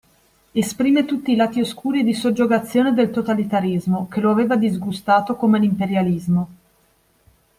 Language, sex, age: Italian, female, 30-39